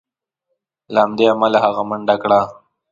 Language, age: Pashto, 19-29